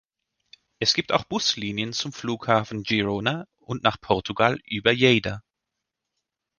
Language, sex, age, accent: German, male, 30-39, Deutschland Deutsch